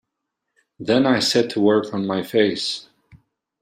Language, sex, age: English, male, 19-29